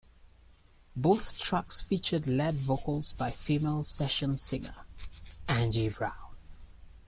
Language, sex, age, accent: English, male, 19-29, England English